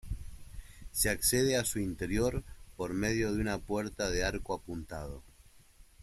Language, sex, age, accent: Spanish, male, 40-49, Rioplatense: Argentina, Uruguay, este de Bolivia, Paraguay